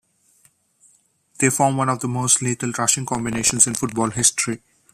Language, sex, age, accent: English, male, 19-29, India and South Asia (India, Pakistan, Sri Lanka)